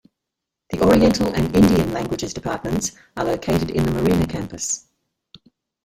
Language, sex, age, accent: English, female, 70-79, Australian English